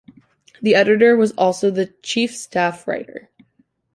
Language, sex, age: English, female, 19-29